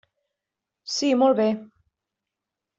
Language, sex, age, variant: Catalan, female, 40-49, Central